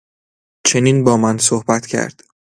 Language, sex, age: Persian, male, 19-29